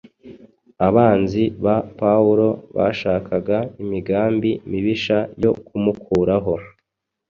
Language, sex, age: Kinyarwanda, male, 19-29